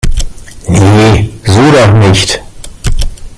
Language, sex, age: German, male, 50-59